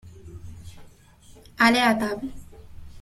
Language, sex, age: French, female, under 19